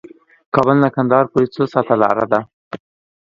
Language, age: Pashto, 19-29